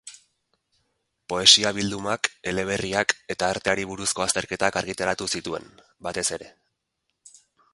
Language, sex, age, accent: Basque, male, 30-39, Erdialdekoa edo Nafarra (Gipuzkoa, Nafarroa)